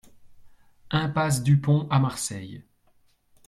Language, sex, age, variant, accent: French, male, 30-39, Français d'Europe, Français de Suisse